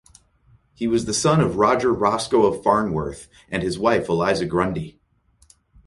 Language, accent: English, United States English